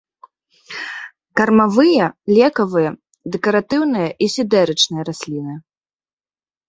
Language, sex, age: Belarusian, female, 30-39